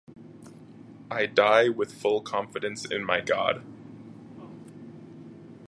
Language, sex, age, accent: English, male, 19-29, United States English